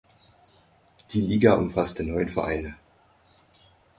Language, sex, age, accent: German, male, 30-39, Deutschland Deutsch